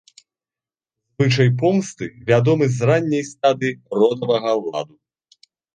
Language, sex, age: Belarusian, male, 30-39